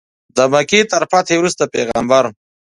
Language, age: Pashto, 30-39